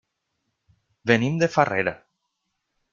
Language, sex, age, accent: Catalan, male, 40-49, valencià